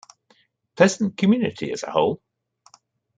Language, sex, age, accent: English, male, 60-69, England English